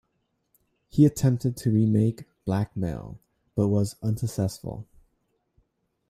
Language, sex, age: English, male, 30-39